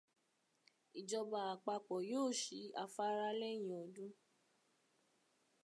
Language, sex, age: Yoruba, female, 19-29